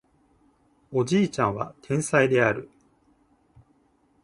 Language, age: Japanese, 19-29